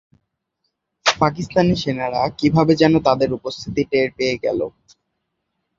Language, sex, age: Bengali, male, under 19